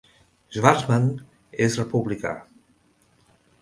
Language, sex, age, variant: Catalan, male, 50-59, Central